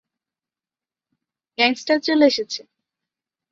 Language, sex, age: Bengali, male, 30-39